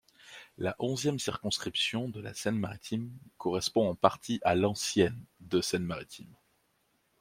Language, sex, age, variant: French, male, 19-29, Français de métropole